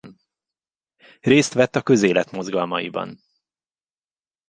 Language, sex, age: Hungarian, male, 30-39